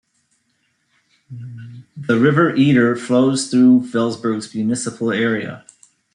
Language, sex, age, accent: English, male, 50-59, United States English